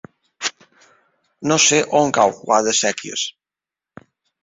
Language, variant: Catalan, Central